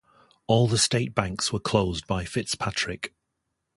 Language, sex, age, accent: English, male, 60-69, England English